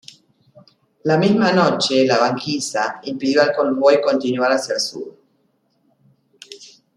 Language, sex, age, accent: Spanish, female, 50-59, Rioplatense: Argentina, Uruguay, este de Bolivia, Paraguay